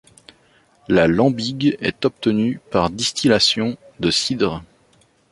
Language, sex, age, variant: French, male, 30-39, Français de métropole